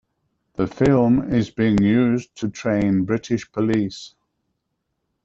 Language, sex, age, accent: English, male, 70-79, England English